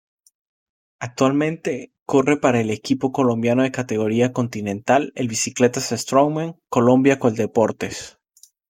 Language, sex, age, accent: Spanish, male, 30-39, Caribe: Cuba, Venezuela, Puerto Rico, República Dominicana, Panamá, Colombia caribeña, México caribeño, Costa del golfo de México